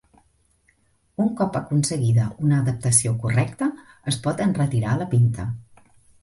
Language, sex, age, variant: Catalan, female, 40-49, Central